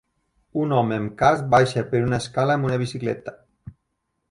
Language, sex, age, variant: Catalan, male, 30-39, Nord-Occidental